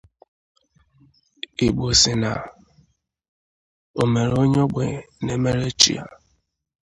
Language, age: Igbo, 30-39